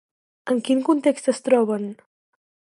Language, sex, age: Catalan, female, 19-29